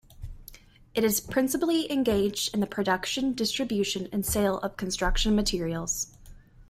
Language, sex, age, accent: English, female, 19-29, United States English